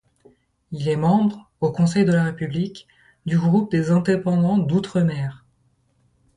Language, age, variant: French, 30-39, Français de métropole